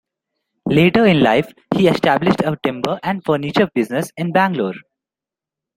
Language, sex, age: English, male, under 19